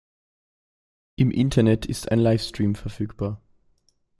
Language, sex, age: German, male, 19-29